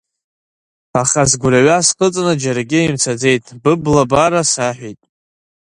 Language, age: Abkhazian, under 19